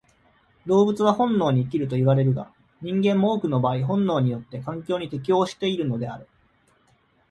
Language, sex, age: Japanese, male, 30-39